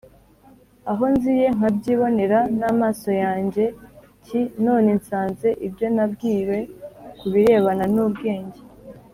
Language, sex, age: Kinyarwanda, female, 19-29